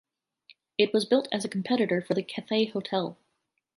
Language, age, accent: English, 30-39, United States English